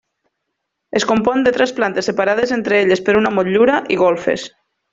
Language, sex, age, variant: Catalan, female, 40-49, Nord-Occidental